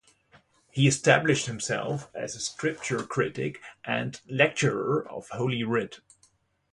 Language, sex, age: English, male, 30-39